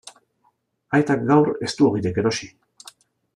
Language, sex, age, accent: Basque, male, 40-49, Mendebalekoa (Araba, Bizkaia, Gipuzkoako mendebaleko herri batzuk)